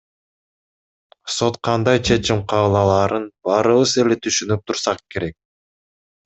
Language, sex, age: Kyrgyz, male, 19-29